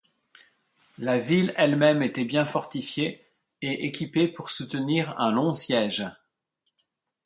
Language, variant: French, Français de métropole